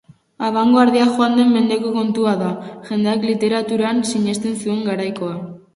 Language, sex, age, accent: Basque, female, under 19, Mendebalekoa (Araba, Bizkaia, Gipuzkoako mendebaleko herri batzuk)